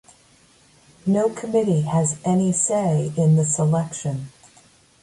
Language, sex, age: English, female, 60-69